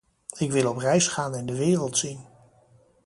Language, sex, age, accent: Dutch, male, 50-59, Nederlands Nederlands